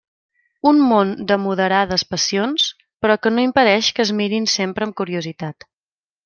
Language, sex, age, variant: Catalan, female, 30-39, Central